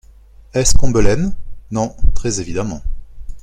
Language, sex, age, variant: French, male, 30-39, Français de métropole